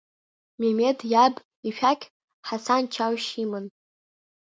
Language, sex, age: Abkhazian, female, under 19